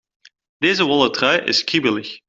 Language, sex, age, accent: Dutch, male, 19-29, Belgisch Nederlands